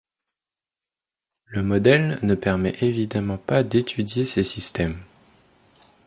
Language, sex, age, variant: French, male, 30-39, Français de métropole